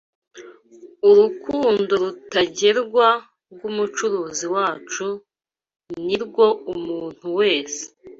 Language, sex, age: Kinyarwanda, female, 19-29